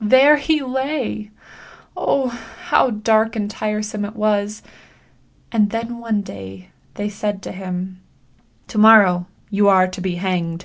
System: none